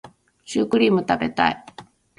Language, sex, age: Japanese, female, 40-49